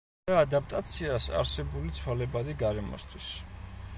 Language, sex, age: Georgian, male, 30-39